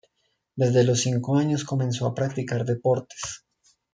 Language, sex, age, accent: Spanish, male, 30-39, Caribe: Cuba, Venezuela, Puerto Rico, República Dominicana, Panamá, Colombia caribeña, México caribeño, Costa del golfo de México